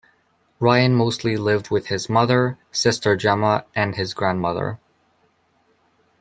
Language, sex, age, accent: English, male, under 19, Canadian English